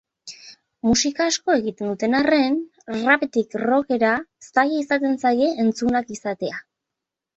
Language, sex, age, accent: Basque, female, 19-29, Nafar-lapurtarra edo Zuberotarra (Lapurdi, Nafarroa Beherea, Zuberoa)